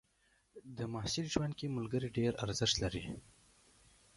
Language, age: Pashto, 30-39